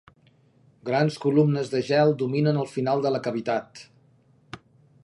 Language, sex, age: Catalan, male, 50-59